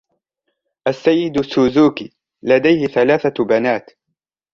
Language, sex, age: Arabic, male, 19-29